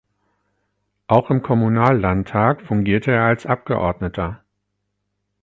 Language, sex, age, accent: German, male, 40-49, Deutschland Deutsch